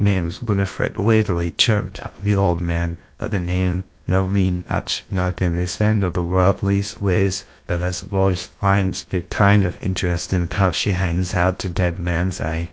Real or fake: fake